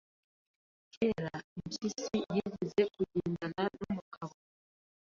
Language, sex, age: Kinyarwanda, female, 19-29